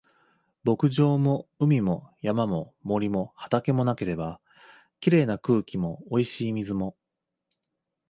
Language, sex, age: Japanese, male, 30-39